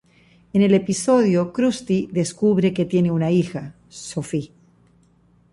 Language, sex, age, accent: Spanish, female, 60-69, Caribe: Cuba, Venezuela, Puerto Rico, República Dominicana, Panamá, Colombia caribeña, México caribeño, Costa del golfo de México